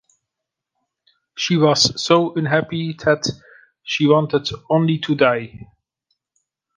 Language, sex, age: English, male, 40-49